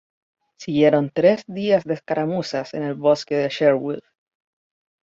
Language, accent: Spanish, Chileno: Chile, Cuyo